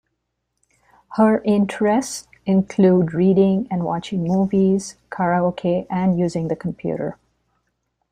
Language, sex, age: English, female, 50-59